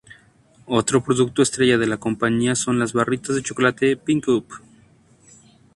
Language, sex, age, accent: Spanish, male, 19-29, México